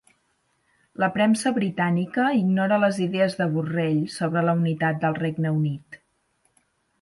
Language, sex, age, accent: Catalan, female, 30-39, gironí